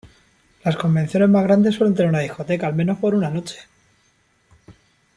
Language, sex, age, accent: Spanish, male, 30-39, España: Centro-Sur peninsular (Madrid, Toledo, Castilla-La Mancha)